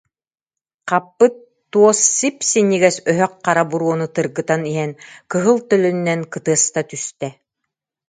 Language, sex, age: Yakut, female, 50-59